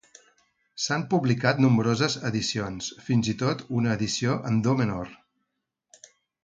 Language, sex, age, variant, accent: Catalan, male, 50-59, Central, central